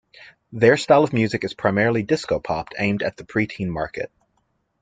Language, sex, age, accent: English, male, 19-29, United States English